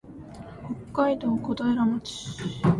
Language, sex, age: Japanese, female, 19-29